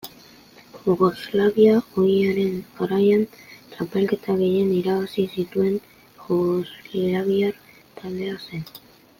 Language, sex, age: Basque, male, under 19